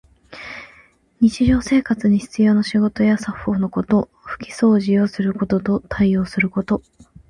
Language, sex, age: Japanese, female, 19-29